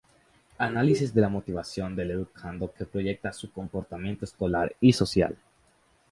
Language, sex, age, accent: Spanish, male, under 19, América central